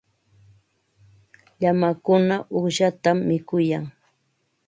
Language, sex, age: Ambo-Pasco Quechua, female, 60-69